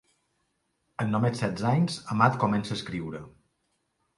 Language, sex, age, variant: Catalan, male, 50-59, Balear